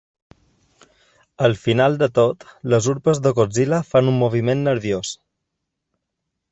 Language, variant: Catalan, Balear